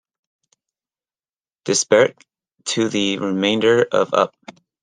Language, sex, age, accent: English, male, 30-39, United States English